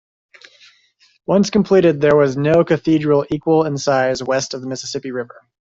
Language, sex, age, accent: English, male, 30-39, United States English